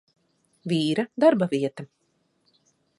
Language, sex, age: Latvian, female, 30-39